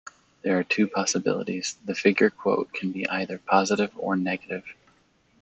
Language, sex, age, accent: English, male, 30-39, United States English